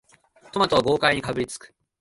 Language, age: Japanese, 19-29